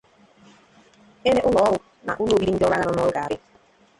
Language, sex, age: Igbo, female, 30-39